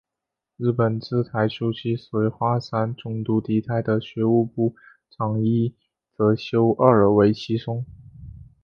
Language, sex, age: Chinese, male, 19-29